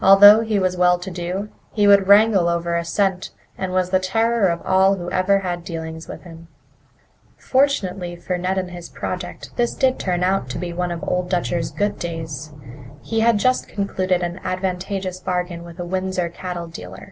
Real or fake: real